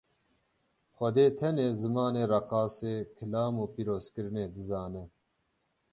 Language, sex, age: Kurdish, male, 30-39